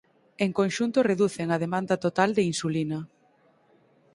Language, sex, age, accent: Galician, female, 19-29, Oriental (común en zona oriental)